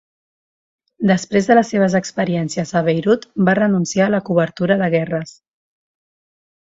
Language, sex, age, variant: Catalan, female, 30-39, Central